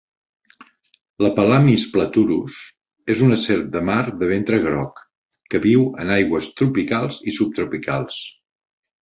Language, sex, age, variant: Catalan, male, 60-69, Central